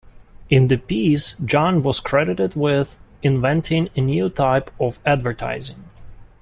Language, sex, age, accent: English, male, 19-29, United States English